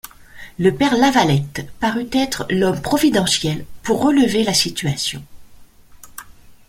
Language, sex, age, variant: French, female, 40-49, Français de métropole